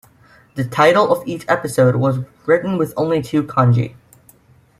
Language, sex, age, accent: English, male, under 19, United States English